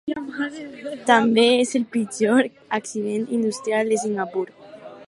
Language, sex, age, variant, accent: Catalan, female, under 19, Alacantí, valencià